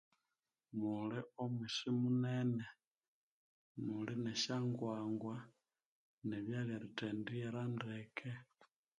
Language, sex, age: Konzo, male, 19-29